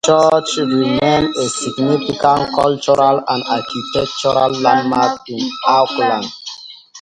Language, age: English, 19-29